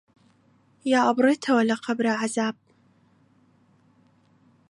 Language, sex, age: Central Kurdish, female, 19-29